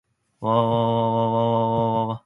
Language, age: Japanese, 19-29